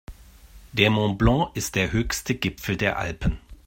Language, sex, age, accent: German, male, 40-49, Deutschland Deutsch